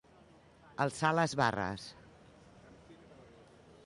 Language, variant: Catalan, Nord-Occidental